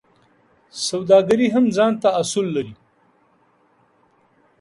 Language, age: Pashto, 50-59